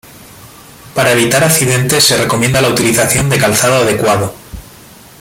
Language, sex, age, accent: Spanish, male, 30-39, España: Sur peninsular (Andalucia, Extremadura, Murcia)